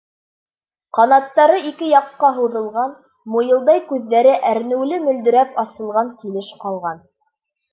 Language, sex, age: Bashkir, female, 19-29